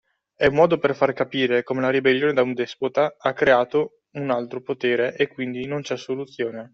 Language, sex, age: Italian, male, 19-29